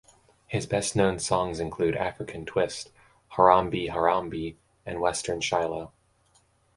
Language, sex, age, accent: English, male, 19-29, United States English